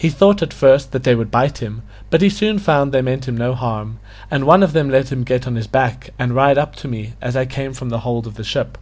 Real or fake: real